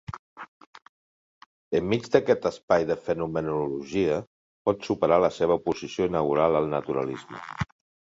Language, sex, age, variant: Catalan, male, 50-59, Central